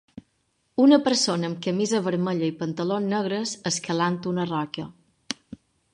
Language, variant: Catalan, Balear